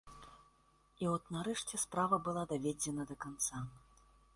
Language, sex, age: Belarusian, female, 30-39